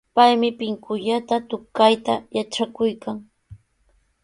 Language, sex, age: Sihuas Ancash Quechua, female, 19-29